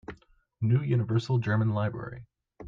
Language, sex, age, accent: English, male, under 19, United States English